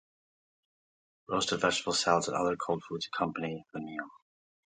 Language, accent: English, United States English